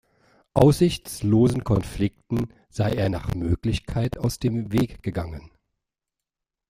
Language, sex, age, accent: German, male, 50-59, Deutschland Deutsch